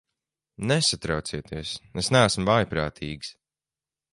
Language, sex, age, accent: Latvian, male, 19-29, Riga